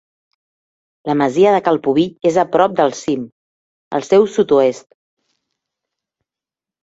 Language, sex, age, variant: Catalan, female, 40-49, Central